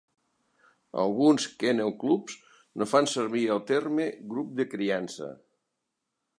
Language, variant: Catalan, Central